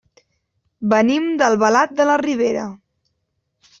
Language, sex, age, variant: Catalan, female, 19-29, Central